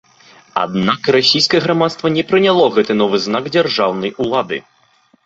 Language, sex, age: Belarusian, male, 19-29